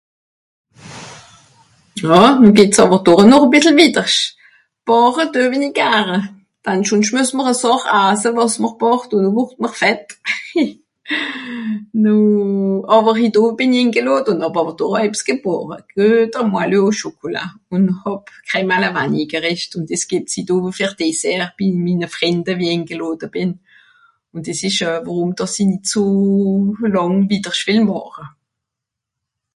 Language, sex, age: Swiss German, female, 60-69